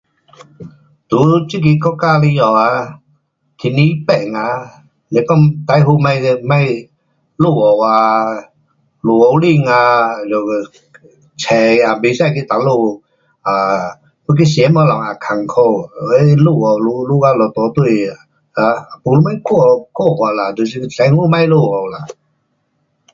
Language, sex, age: Pu-Xian Chinese, male, 60-69